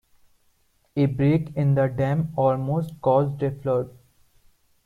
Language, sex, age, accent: English, male, 19-29, India and South Asia (India, Pakistan, Sri Lanka)